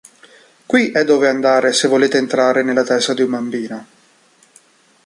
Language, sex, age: Italian, male, 40-49